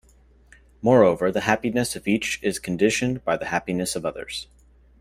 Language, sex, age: English, male, 19-29